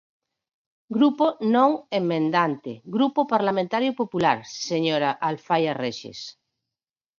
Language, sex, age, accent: Galician, female, 40-49, Normativo (estándar)